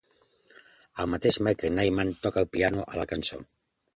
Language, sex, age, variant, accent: Catalan, male, 50-59, Central, central